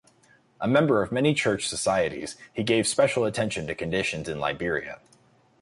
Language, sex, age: English, male, 19-29